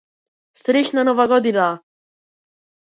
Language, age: Macedonian, 40-49